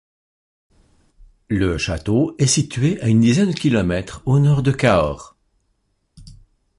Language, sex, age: French, male, 50-59